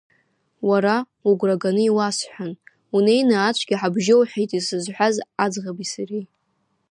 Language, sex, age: Abkhazian, female, under 19